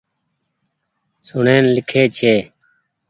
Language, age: Goaria, 30-39